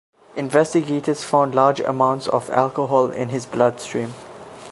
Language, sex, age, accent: English, male, under 19, Southern African (South Africa, Zimbabwe, Namibia)